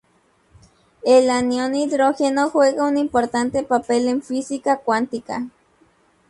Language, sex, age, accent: Spanish, female, 19-29, México